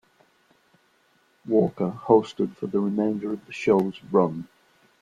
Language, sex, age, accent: English, male, 60-69, England English